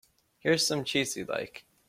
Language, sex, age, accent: English, male, under 19, United States English